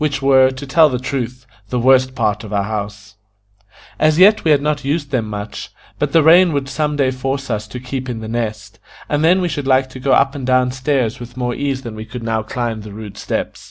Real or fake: real